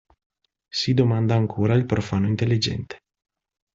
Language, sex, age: Italian, male, 30-39